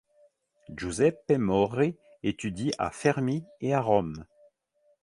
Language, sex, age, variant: French, male, 50-59, Français de métropole